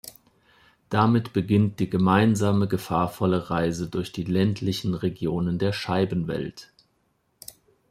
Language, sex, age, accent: German, male, 40-49, Deutschland Deutsch